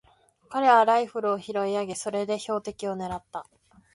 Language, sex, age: Japanese, male, 19-29